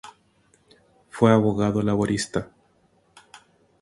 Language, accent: Spanish, Chileno: Chile, Cuyo